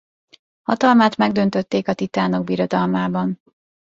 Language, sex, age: Hungarian, female, 19-29